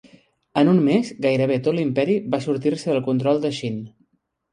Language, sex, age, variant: Catalan, male, 30-39, Central